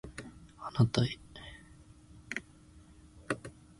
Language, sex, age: Japanese, male, 19-29